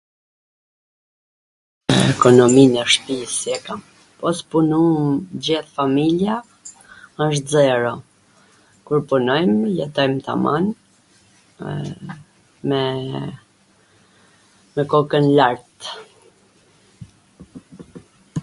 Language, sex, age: Gheg Albanian, female, 40-49